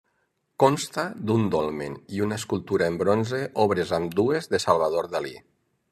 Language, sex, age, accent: Catalan, male, 50-59, valencià